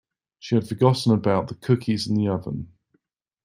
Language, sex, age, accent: English, male, 30-39, England English